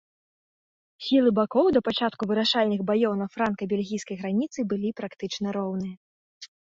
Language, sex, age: Belarusian, female, 19-29